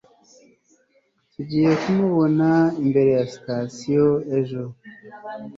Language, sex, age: Kinyarwanda, male, 40-49